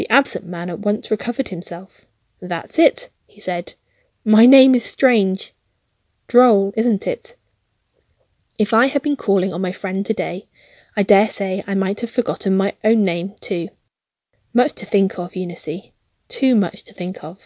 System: none